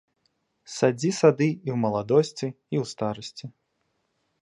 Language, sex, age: Belarusian, male, 19-29